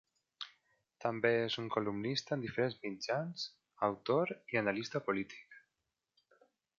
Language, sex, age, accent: Catalan, male, 19-29, valencià